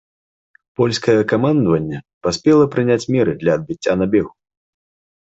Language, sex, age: Belarusian, male, 30-39